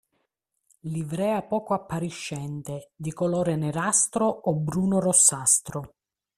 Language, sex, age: Italian, female, 40-49